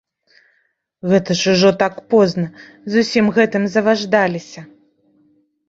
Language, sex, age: Belarusian, female, 30-39